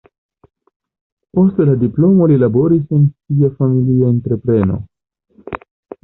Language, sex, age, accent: Esperanto, male, 19-29, Internacia